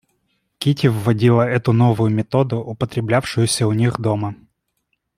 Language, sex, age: Russian, male, 19-29